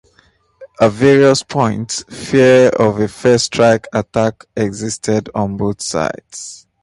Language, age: English, 30-39